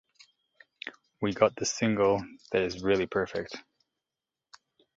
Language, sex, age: English, male, 30-39